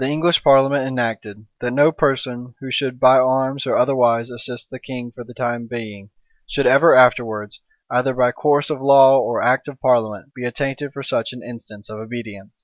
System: none